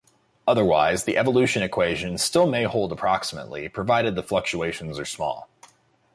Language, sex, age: English, male, 19-29